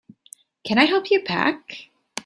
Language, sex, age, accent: English, female, 30-39, United States English